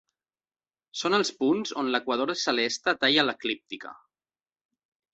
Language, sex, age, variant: Catalan, male, 19-29, Central